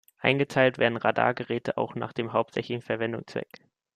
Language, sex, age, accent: German, male, 19-29, Deutschland Deutsch